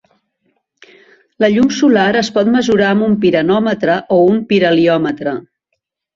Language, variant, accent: Catalan, Central, central